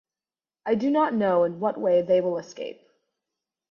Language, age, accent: English, under 19, United States English